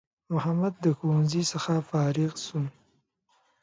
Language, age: Pashto, 19-29